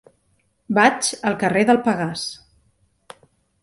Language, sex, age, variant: Catalan, female, 40-49, Central